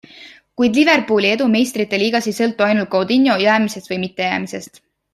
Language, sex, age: Estonian, female, 19-29